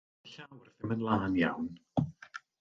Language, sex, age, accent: Welsh, male, 30-39, Y Deyrnas Unedig Cymraeg